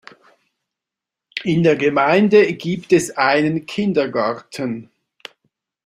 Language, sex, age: German, male, 60-69